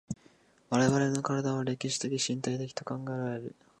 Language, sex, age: Japanese, male, 19-29